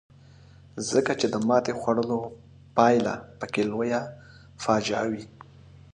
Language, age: Pashto, 30-39